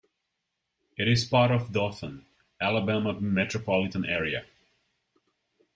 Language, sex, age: English, male, 30-39